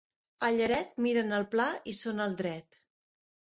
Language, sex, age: Catalan, female, 40-49